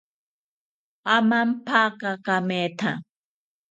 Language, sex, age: South Ucayali Ashéninka, female, 40-49